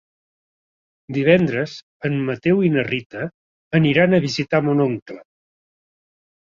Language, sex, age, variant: Catalan, male, 60-69, Central